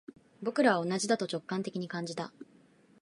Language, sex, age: Japanese, female, 19-29